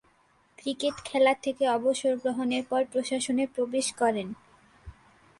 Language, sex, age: Bengali, female, under 19